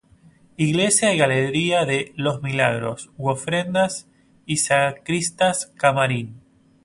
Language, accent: Spanish, Rioplatense: Argentina, Uruguay, este de Bolivia, Paraguay